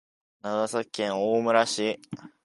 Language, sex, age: Japanese, male, 19-29